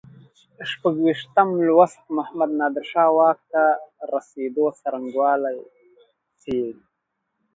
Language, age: Pashto, 30-39